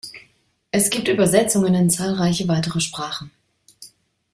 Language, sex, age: German, female, 30-39